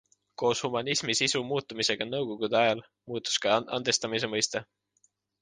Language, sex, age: Estonian, male, 19-29